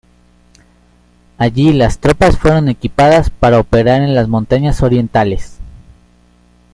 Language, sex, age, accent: Spanish, male, 30-39, México